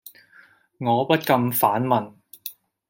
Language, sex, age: Cantonese, male, 30-39